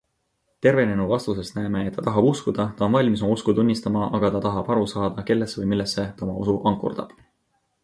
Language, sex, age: Estonian, male, 19-29